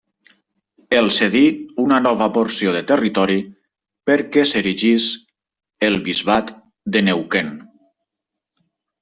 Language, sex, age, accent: Catalan, male, 30-39, valencià